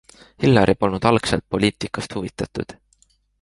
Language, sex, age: Estonian, male, 19-29